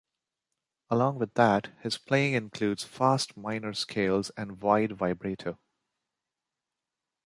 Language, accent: English, India and South Asia (India, Pakistan, Sri Lanka)